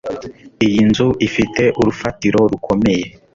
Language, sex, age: Kinyarwanda, male, 19-29